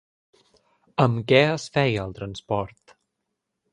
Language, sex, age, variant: Catalan, male, 19-29, Central